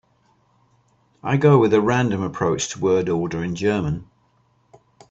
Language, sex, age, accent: English, male, 60-69, England English